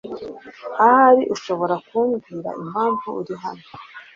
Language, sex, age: Kinyarwanda, female, 30-39